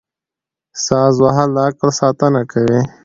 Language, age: Pashto, 19-29